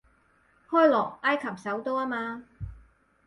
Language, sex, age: Cantonese, female, 30-39